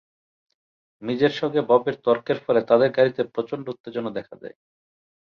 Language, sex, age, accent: Bengali, male, 40-49, প্রমিত